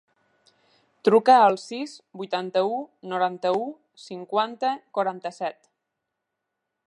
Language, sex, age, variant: Catalan, female, 19-29, Nord-Occidental